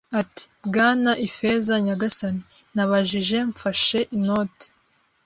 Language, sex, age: Kinyarwanda, female, 19-29